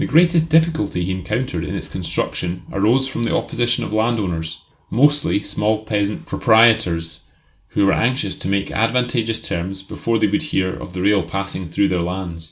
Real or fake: real